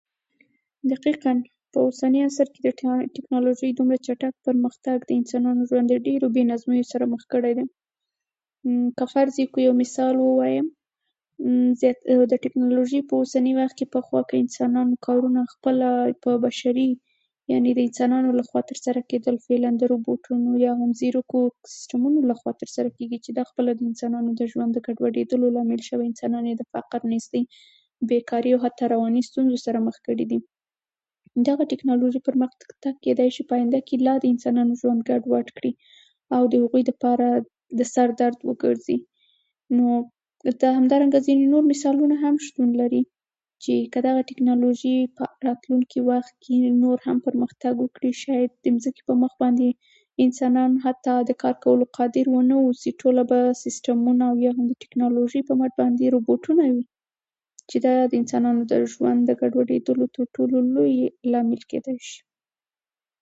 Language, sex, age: Pashto, female, 19-29